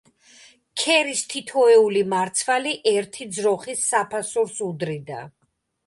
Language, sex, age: Georgian, female, 50-59